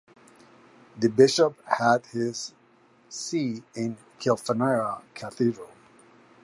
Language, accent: English, United States English